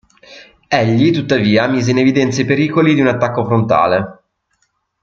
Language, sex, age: Italian, male, 19-29